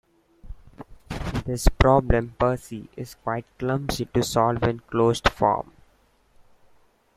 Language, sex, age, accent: English, male, 19-29, India and South Asia (India, Pakistan, Sri Lanka)